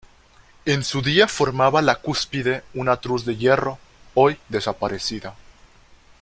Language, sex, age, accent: Spanish, male, 19-29, México